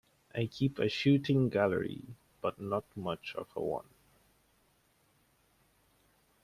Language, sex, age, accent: English, male, 19-29, Southern African (South Africa, Zimbabwe, Namibia)